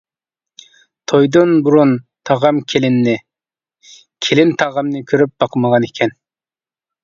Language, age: Uyghur, 19-29